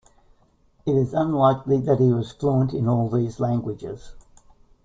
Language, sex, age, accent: English, male, 70-79, Australian English